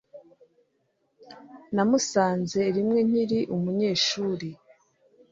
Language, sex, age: Kinyarwanda, female, 30-39